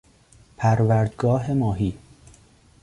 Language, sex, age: Persian, male, 19-29